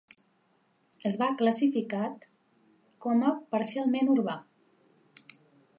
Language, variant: Catalan, Central